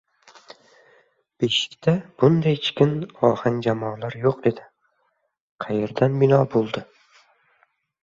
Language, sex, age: Uzbek, male, 19-29